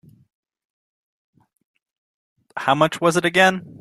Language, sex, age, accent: English, male, 19-29, United States English